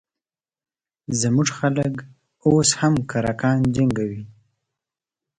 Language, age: Pashto, 30-39